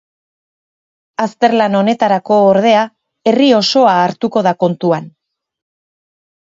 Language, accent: Basque, Erdialdekoa edo Nafarra (Gipuzkoa, Nafarroa)